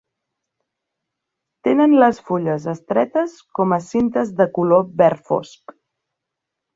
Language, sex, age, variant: Catalan, female, 30-39, Central